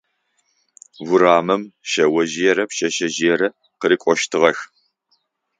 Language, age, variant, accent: Adyghe, 40-49, Адыгабзэ (Кирил, пстэумэ зэдыряе), Бжъэдыгъу (Bjeduğ)